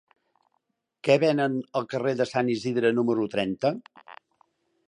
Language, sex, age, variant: Catalan, male, 60-69, Central